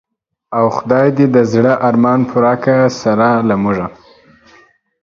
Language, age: Pashto, under 19